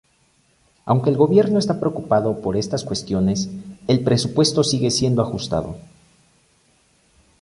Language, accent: Spanish, México